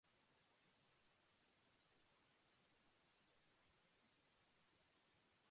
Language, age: Spanish, under 19